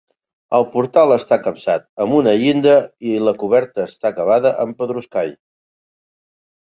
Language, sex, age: Catalan, male, 30-39